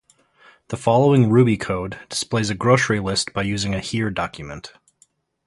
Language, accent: English, United States English